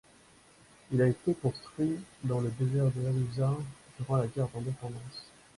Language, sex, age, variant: French, male, 19-29, Français de métropole